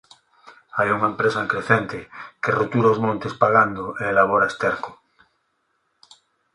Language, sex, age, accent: Galician, male, 30-39, Normativo (estándar)